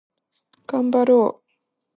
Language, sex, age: Japanese, female, 19-29